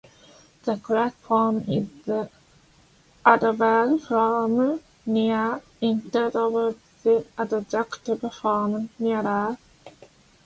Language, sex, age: English, female, 30-39